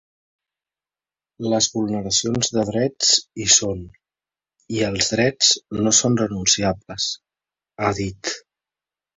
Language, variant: Catalan, Central